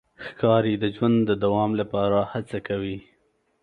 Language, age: Pashto, 19-29